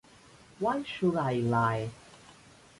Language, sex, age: English, male, 30-39